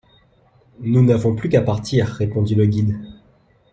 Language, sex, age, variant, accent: French, male, 19-29, Français des départements et régions d'outre-mer, Français de Guadeloupe